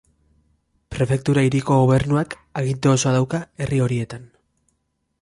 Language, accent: Basque, Erdialdekoa edo Nafarra (Gipuzkoa, Nafarroa)